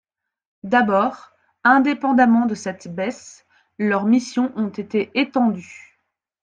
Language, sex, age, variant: French, female, 30-39, Français de métropole